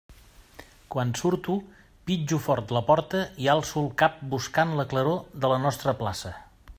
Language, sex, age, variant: Catalan, male, 50-59, Central